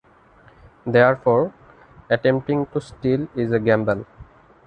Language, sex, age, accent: English, male, 19-29, India and South Asia (India, Pakistan, Sri Lanka)